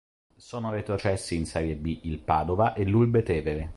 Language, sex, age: Italian, male, 30-39